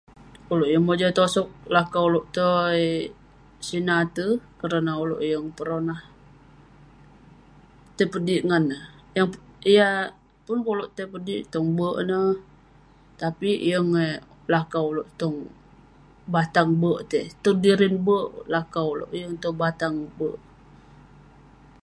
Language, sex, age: Western Penan, female, 19-29